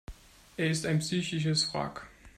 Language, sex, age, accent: German, male, 19-29, Deutschland Deutsch